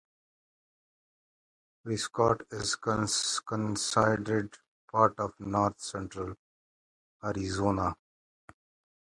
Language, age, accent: English, 40-49, United States English